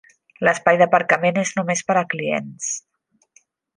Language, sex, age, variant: Catalan, female, 30-39, Central